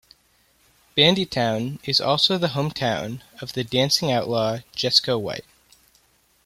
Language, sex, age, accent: English, male, 19-29, United States English